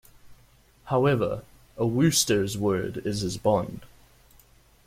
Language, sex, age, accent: English, male, under 19, Southern African (South Africa, Zimbabwe, Namibia)